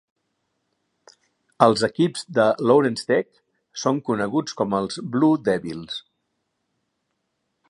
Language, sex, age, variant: Catalan, male, 60-69, Central